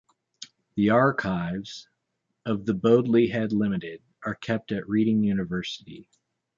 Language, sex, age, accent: English, male, 40-49, United States English